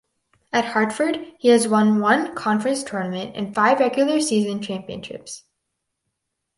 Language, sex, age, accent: English, female, under 19, United States English